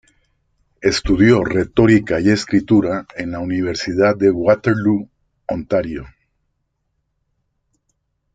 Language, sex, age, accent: Spanish, male, 60-69, América central